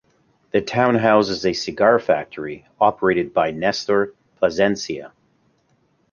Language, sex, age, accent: English, male, 40-49, Canadian English